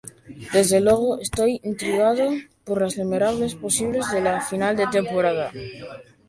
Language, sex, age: Spanish, male, 19-29